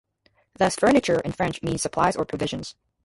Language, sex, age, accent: English, female, 19-29, United States English